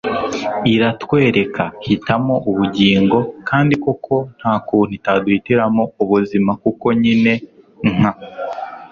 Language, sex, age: Kinyarwanda, male, 19-29